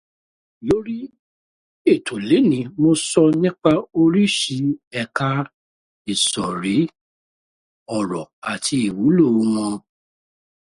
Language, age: Yoruba, 50-59